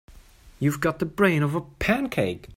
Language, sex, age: English, male, 19-29